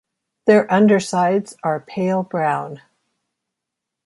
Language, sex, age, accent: English, female, 60-69, United States English